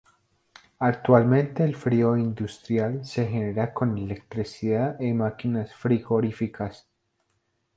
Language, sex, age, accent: Spanish, male, 19-29, Andino-Pacífico: Colombia, Perú, Ecuador, oeste de Bolivia y Venezuela andina